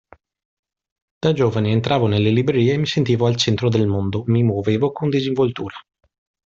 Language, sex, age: Italian, male, 30-39